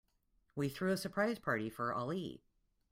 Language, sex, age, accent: English, female, 40-49, United States English